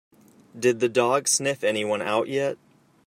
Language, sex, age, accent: English, male, 19-29, United States English